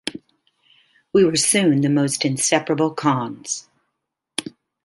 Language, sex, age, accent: English, female, 50-59, United States English